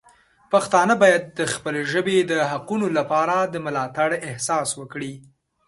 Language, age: Pashto, 19-29